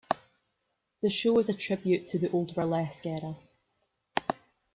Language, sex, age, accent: English, female, 19-29, Scottish English